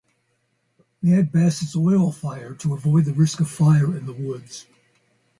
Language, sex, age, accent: English, male, 70-79, United States English